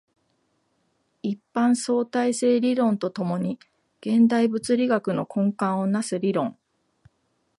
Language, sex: Japanese, female